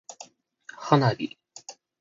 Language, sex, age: Japanese, male, 19-29